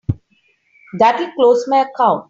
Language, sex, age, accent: English, female, 50-59, India and South Asia (India, Pakistan, Sri Lanka)